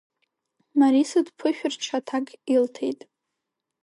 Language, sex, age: Abkhazian, female, under 19